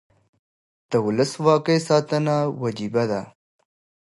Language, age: Pashto, 19-29